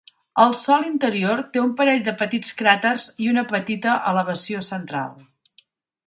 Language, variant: Catalan, Central